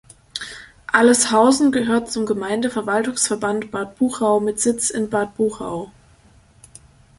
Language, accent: German, Deutschland Deutsch